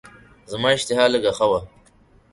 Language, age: Pashto, 19-29